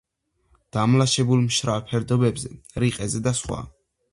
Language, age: Georgian, under 19